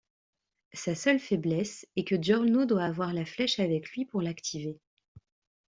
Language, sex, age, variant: French, female, 30-39, Français de métropole